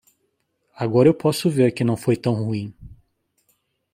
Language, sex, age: Portuguese, male, 40-49